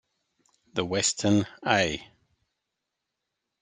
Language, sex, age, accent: English, male, 50-59, Australian English